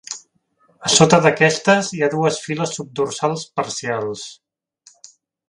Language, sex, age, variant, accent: Catalan, male, 30-39, Central, central